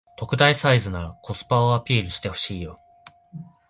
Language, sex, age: Japanese, male, 19-29